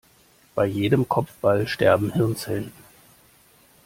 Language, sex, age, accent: German, male, 30-39, Deutschland Deutsch